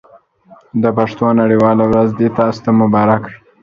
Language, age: Pashto, under 19